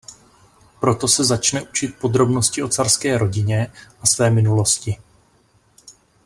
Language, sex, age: Czech, male, 30-39